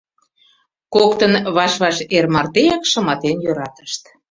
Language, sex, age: Mari, female, 40-49